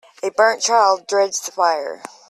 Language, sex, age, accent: English, female, 40-49, United States English